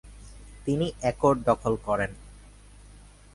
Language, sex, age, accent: Bengali, male, 19-29, শুদ্ধ